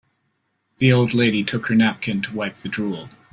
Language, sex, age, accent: English, male, 40-49, Canadian English